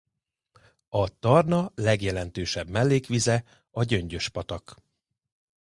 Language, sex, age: Hungarian, male, 40-49